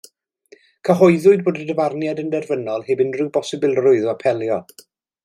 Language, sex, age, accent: Welsh, male, 40-49, Y Deyrnas Unedig Cymraeg